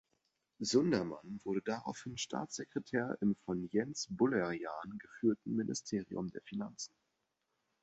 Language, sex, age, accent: German, male, under 19, Deutschland Deutsch